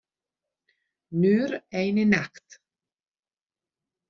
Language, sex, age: Italian, female, 40-49